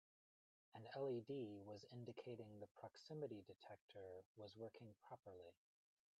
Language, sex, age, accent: English, male, 30-39, United States English